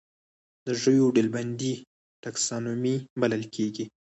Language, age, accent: Pashto, 19-29, پکتیا ولایت، احمدزی